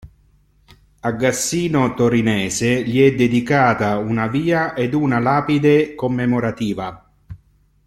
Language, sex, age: Italian, male, 50-59